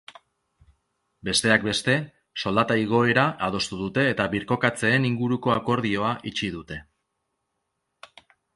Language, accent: Basque, Erdialdekoa edo Nafarra (Gipuzkoa, Nafarroa)